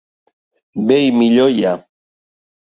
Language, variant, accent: Catalan, Central, central